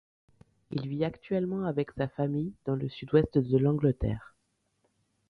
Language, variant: French, Français de métropole